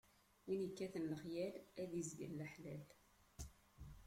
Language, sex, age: Kabyle, female, 80-89